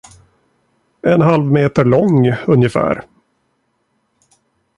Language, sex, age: Swedish, male, 40-49